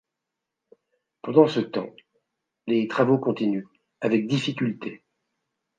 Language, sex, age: French, male, 60-69